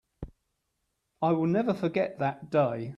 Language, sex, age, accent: English, male, 60-69, England English